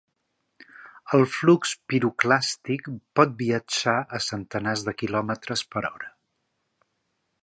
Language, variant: Catalan, Central